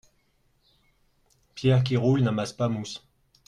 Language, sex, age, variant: French, male, 40-49, Français de métropole